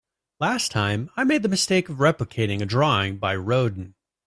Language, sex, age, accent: English, male, 30-39, United States English